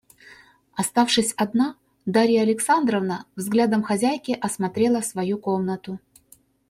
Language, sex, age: Russian, female, 40-49